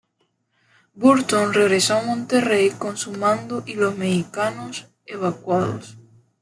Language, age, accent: Spanish, 19-29, Caribe: Cuba, Venezuela, Puerto Rico, República Dominicana, Panamá, Colombia caribeña, México caribeño, Costa del golfo de México